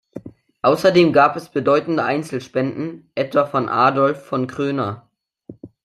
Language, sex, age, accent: German, male, under 19, Deutschland Deutsch